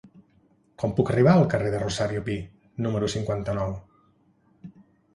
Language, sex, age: Catalan, male, 40-49